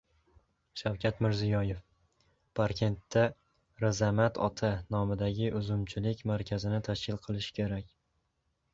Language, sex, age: Uzbek, male, 19-29